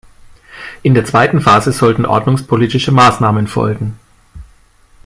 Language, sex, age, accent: German, male, 40-49, Deutschland Deutsch